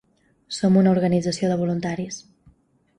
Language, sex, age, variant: Catalan, female, 19-29, Balear